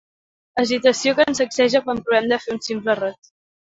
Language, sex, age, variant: Catalan, female, 19-29, Central